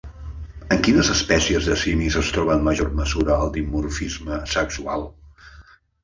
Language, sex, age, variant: Catalan, male, 50-59, Central